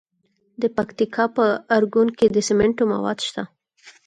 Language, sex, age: Pashto, female, 19-29